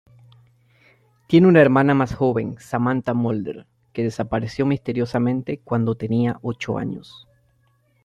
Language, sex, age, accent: Spanish, male, 30-39, América central